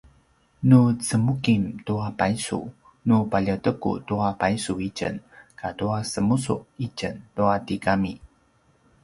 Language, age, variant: Paiwan, 30-39, pinayuanan a kinaikacedasan (東排灣語)